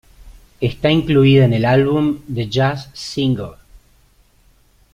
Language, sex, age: Spanish, male, 30-39